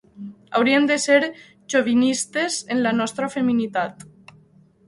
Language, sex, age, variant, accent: Catalan, female, 19-29, Valencià meridional, valencià